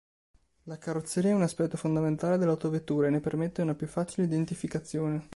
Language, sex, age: Italian, male, 19-29